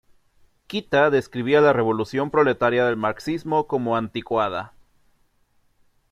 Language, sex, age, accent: Spanish, male, 30-39, México